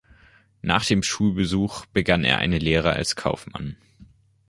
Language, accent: German, Deutschland Deutsch